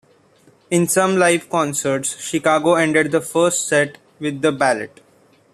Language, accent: English, India and South Asia (India, Pakistan, Sri Lanka)